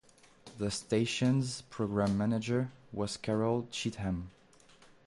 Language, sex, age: English, male, 19-29